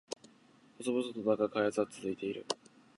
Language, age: Japanese, under 19